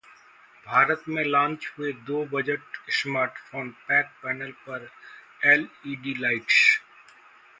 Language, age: Hindi, 40-49